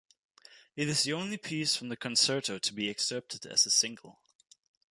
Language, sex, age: English, male, under 19